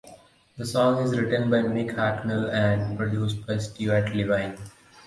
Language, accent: English, India and South Asia (India, Pakistan, Sri Lanka)